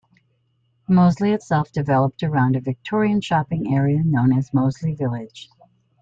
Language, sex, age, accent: English, female, 60-69, United States English